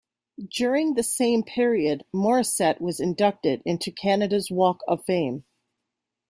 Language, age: English, 30-39